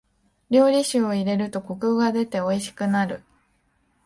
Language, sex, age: Japanese, female, 19-29